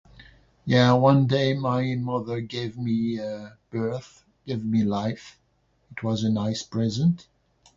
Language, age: English, 60-69